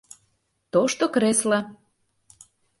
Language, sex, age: Mari, female, 30-39